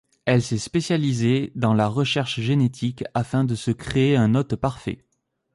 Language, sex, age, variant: French, male, 19-29, Français de métropole